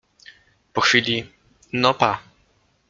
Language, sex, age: Polish, male, 19-29